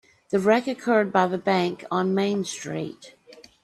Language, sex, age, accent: English, female, 50-59, United States English